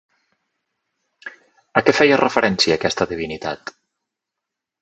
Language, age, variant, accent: Catalan, 30-39, Central, central